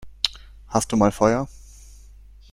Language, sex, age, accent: German, male, under 19, Deutschland Deutsch